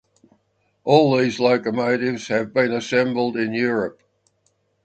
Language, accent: English, Australian English